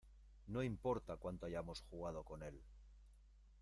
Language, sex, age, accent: Spanish, male, 40-49, España: Norte peninsular (Asturias, Castilla y León, Cantabria, País Vasco, Navarra, Aragón, La Rioja, Guadalajara, Cuenca)